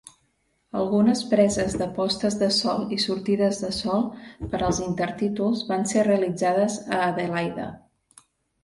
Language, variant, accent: Catalan, Central, central